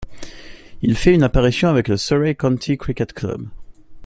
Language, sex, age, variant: French, male, under 19, Français de métropole